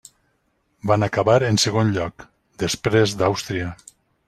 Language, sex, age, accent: Catalan, male, 50-59, valencià